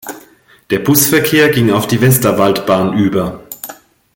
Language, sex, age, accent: German, female, 50-59, Deutschland Deutsch